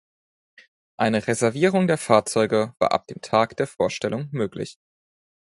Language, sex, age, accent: German, male, under 19, Deutschland Deutsch